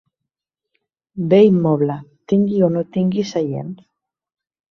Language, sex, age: Catalan, female, 40-49